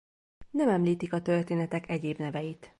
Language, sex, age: Hungarian, female, 19-29